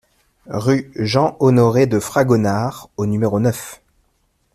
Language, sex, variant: French, male, Français de métropole